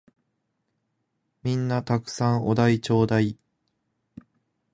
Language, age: Japanese, 19-29